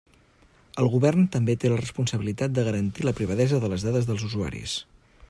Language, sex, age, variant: Catalan, male, 30-39, Central